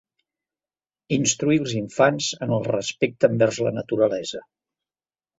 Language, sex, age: Catalan, male, 70-79